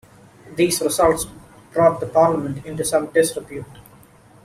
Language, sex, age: English, male, 19-29